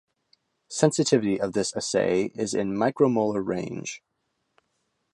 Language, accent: English, United States English